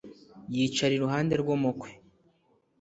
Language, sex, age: Kinyarwanda, male, under 19